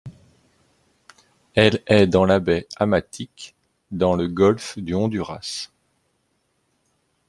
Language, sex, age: French, male, 40-49